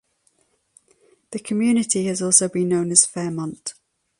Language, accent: English, England English